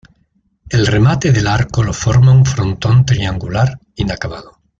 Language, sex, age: Spanish, male, 60-69